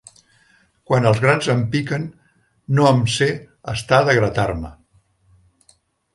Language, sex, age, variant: Catalan, male, 60-69, Central